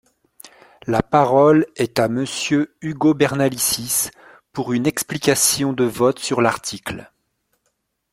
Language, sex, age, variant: French, male, 40-49, Français de métropole